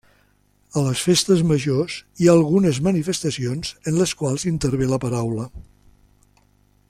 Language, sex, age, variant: Catalan, male, 60-69, Central